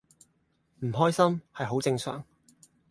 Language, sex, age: Cantonese, male, 19-29